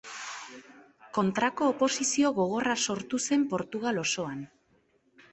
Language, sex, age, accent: Basque, female, 19-29, Mendebalekoa (Araba, Bizkaia, Gipuzkoako mendebaleko herri batzuk)